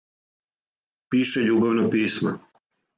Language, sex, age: Serbian, male, 50-59